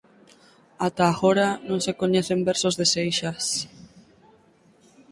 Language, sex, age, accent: Galician, female, 19-29, Atlántico (seseo e gheada)